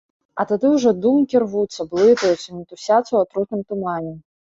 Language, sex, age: Belarusian, female, 19-29